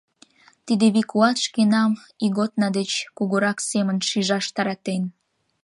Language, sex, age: Mari, female, under 19